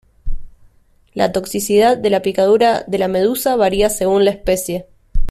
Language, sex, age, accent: Spanish, female, 19-29, Rioplatense: Argentina, Uruguay, este de Bolivia, Paraguay